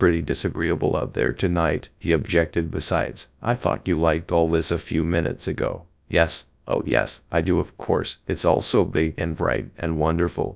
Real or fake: fake